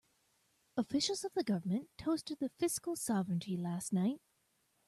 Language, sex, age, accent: English, female, 30-39, United States English